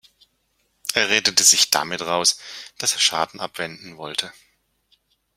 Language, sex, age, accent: German, male, 50-59, Deutschland Deutsch